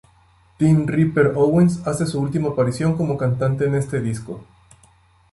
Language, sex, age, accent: Spanish, male, 19-29, México